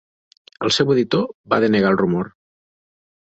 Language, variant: Catalan, Central